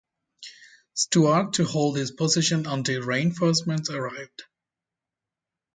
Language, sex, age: English, male, 30-39